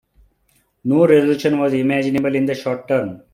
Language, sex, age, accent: English, male, 30-39, India and South Asia (India, Pakistan, Sri Lanka)